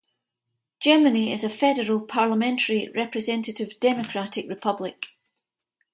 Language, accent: English, Scottish English